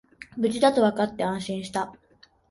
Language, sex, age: Japanese, female, 19-29